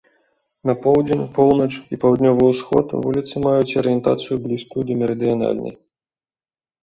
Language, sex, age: Belarusian, male, 30-39